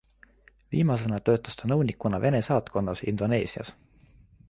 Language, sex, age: Estonian, male, 19-29